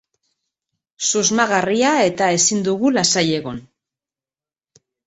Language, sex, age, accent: Basque, female, 40-49, Mendebalekoa (Araba, Bizkaia, Gipuzkoako mendebaleko herri batzuk)